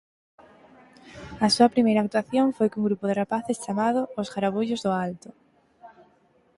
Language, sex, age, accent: Galician, female, 19-29, Central (gheada)